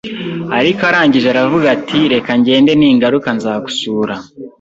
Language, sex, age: Kinyarwanda, male, 19-29